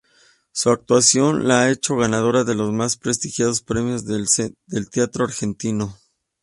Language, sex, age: Spanish, male, 30-39